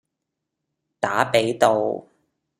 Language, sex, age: Cantonese, male, 19-29